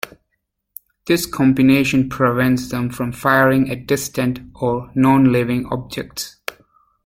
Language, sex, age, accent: English, male, 30-39, United States English